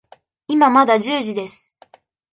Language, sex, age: Japanese, female, 19-29